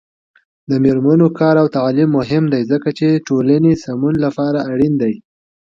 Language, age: Pashto, 19-29